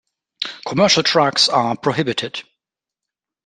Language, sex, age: English, male, 30-39